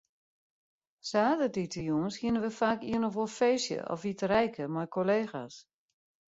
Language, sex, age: Western Frisian, female, 60-69